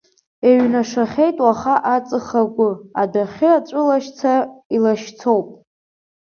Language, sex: Abkhazian, female